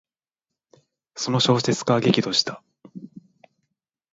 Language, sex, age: Japanese, male, 19-29